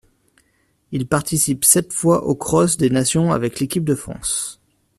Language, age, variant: French, 19-29, Français de métropole